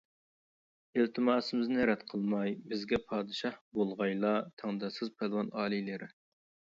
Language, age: Uyghur, 30-39